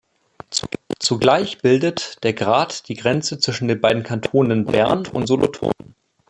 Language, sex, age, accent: German, male, 19-29, Deutschland Deutsch